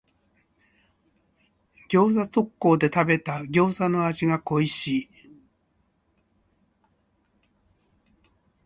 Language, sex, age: Japanese, male, 60-69